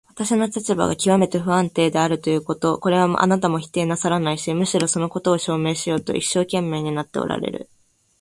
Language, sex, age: Japanese, female, 19-29